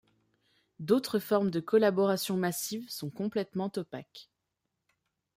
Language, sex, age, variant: French, female, 19-29, Français de métropole